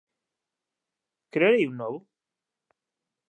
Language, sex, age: Galician, male, 30-39